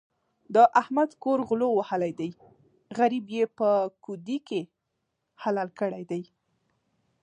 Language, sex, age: Pashto, female, 19-29